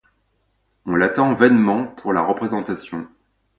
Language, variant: French, Français de métropole